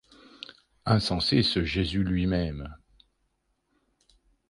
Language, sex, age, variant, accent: French, male, 50-59, Français d'Europe, Français de Suisse